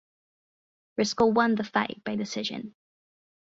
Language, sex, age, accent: English, female, 19-29, United States English